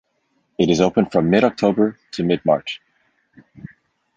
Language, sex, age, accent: English, male, 19-29, Canadian English